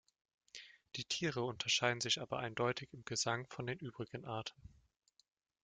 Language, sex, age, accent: German, male, 19-29, Deutschland Deutsch